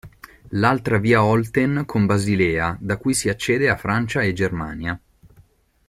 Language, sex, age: Italian, male, 30-39